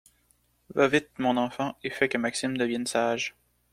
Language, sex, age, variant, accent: French, male, 19-29, Français d'Amérique du Nord, Français du Canada